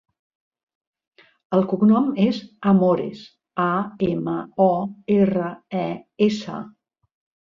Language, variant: Catalan, Central